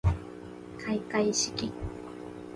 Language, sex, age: Japanese, female, 19-29